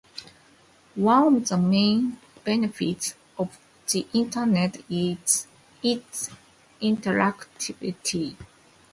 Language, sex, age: English, female, 30-39